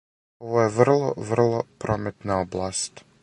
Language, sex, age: Serbian, male, 19-29